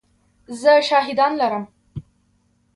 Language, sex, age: Pashto, female, under 19